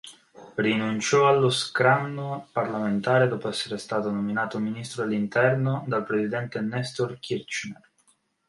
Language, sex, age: Italian, male, 19-29